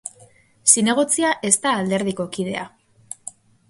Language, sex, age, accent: Basque, female, 30-39, Mendebalekoa (Araba, Bizkaia, Gipuzkoako mendebaleko herri batzuk)